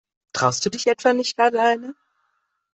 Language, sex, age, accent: German, female, 50-59, Deutschland Deutsch